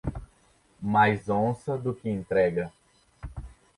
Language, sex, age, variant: Portuguese, male, 30-39, Portuguese (Brasil)